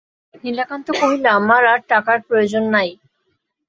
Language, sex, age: Bengali, female, 19-29